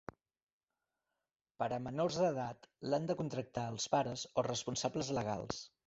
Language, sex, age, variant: Catalan, male, 40-49, Central